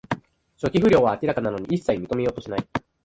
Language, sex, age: Japanese, male, 19-29